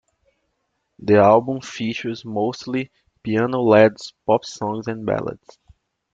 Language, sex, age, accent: English, male, 19-29, United States English